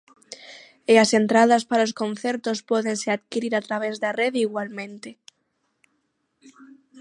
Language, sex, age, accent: Galician, female, under 19, Atlántico (seseo e gheada); Normativo (estándar)